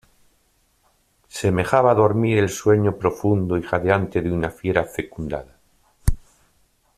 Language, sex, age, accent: Spanish, male, 50-59, España: Norte peninsular (Asturias, Castilla y León, Cantabria, País Vasco, Navarra, Aragón, La Rioja, Guadalajara, Cuenca)